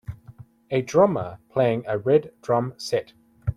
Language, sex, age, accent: English, male, 19-29, New Zealand English